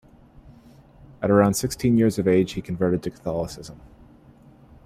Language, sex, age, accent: English, male, 19-29, United States English